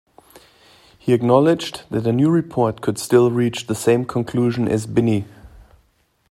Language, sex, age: English, male, 30-39